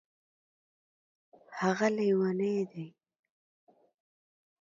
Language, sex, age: Pashto, female, 30-39